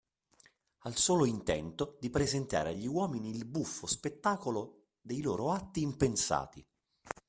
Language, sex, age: Italian, male, 50-59